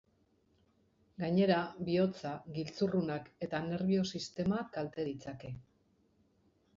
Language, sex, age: Basque, female, 50-59